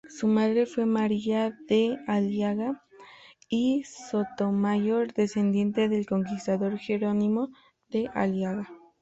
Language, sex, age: Spanish, female, 30-39